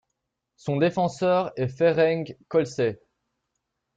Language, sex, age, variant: French, male, 19-29, Français de métropole